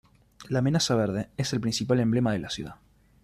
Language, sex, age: Spanish, male, 19-29